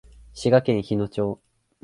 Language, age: Japanese, 19-29